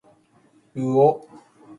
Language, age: Japanese, 30-39